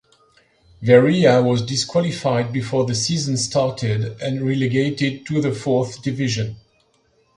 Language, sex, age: English, male, 50-59